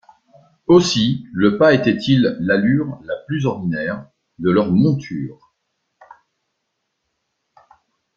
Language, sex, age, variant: French, male, 50-59, Français de métropole